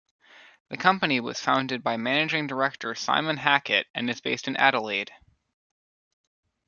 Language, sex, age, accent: English, male, under 19, United States English